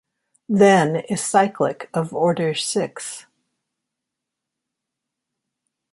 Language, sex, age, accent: English, female, 60-69, United States English